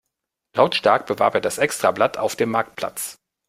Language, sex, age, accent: German, male, 30-39, Deutschland Deutsch